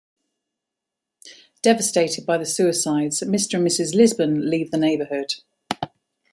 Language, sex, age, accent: English, female, 40-49, England English